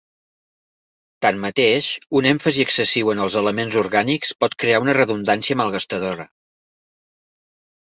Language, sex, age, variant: Catalan, male, 40-49, Central